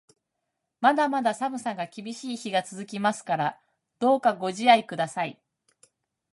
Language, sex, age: Japanese, female, 40-49